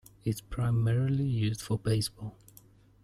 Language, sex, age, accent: English, male, 19-29, Southern African (South Africa, Zimbabwe, Namibia)